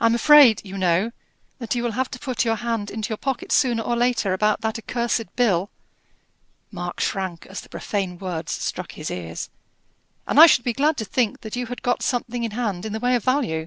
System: none